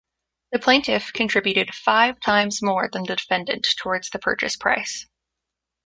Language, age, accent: English, 19-29, United States English